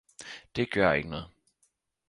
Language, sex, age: Danish, male, 19-29